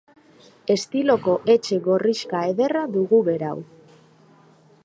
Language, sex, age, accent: Basque, female, 30-39, Mendebalekoa (Araba, Bizkaia, Gipuzkoako mendebaleko herri batzuk)